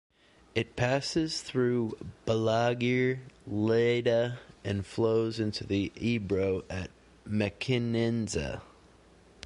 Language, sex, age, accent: English, male, 30-39, United States English